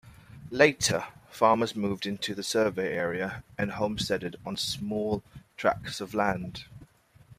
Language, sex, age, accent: English, male, 30-39, England English